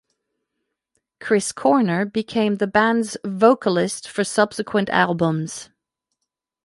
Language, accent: English, United States English